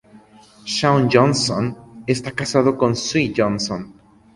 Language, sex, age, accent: Spanish, male, 19-29, México